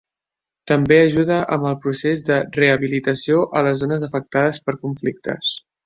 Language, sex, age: Catalan, male, 30-39